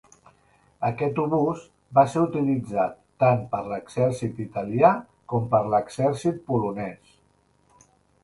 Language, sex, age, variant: Catalan, male, 50-59, Central